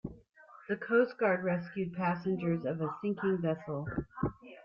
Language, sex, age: English, female, 50-59